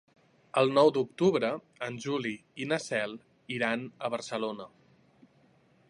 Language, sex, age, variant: Catalan, male, 19-29, Central